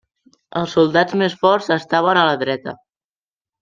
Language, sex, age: Catalan, male, under 19